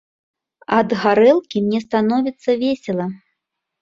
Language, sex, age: Belarusian, female, 30-39